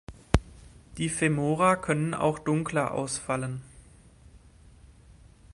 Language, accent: German, Deutschland Deutsch